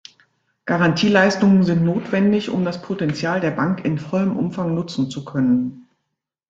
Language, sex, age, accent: German, female, 50-59, Deutschland Deutsch